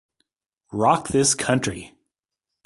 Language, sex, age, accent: English, male, 40-49, United States English